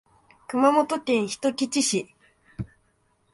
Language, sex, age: Japanese, female, 19-29